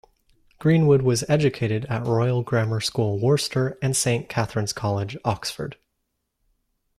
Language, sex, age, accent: English, male, 19-29, United States English